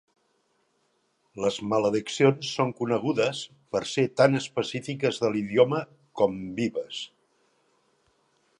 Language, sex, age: Catalan, male, 60-69